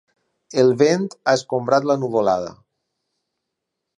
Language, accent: Catalan, valencià